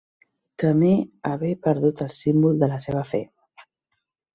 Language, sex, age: Catalan, female, 40-49